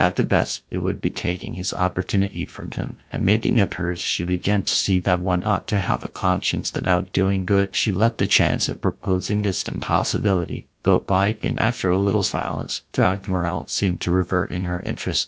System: TTS, GlowTTS